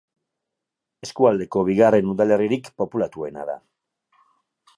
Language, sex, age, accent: Basque, male, 40-49, Erdialdekoa edo Nafarra (Gipuzkoa, Nafarroa)